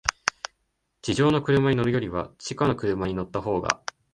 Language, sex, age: Japanese, male, 19-29